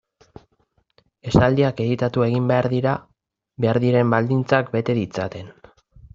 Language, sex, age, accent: Basque, male, 30-39, Mendebalekoa (Araba, Bizkaia, Gipuzkoako mendebaleko herri batzuk)